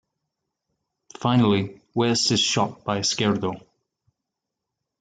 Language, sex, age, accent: English, male, 40-49, Irish English